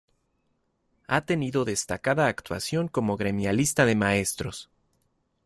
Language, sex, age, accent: Spanish, male, 30-39, México